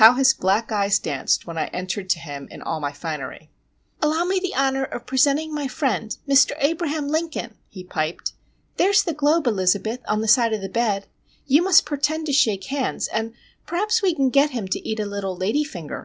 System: none